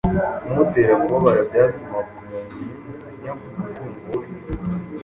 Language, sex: Kinyarwanda, male